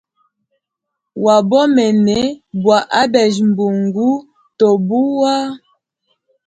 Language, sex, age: Hemba, female, 30-39